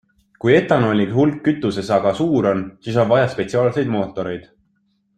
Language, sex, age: Estonian, male, 19-29